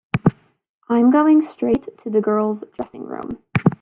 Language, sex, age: English, female, under 19